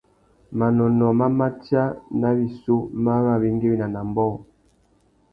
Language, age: Tuki, 40-49